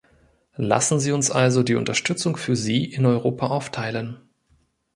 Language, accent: German, Deutschland Deutsch